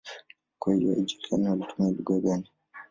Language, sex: Swahili, male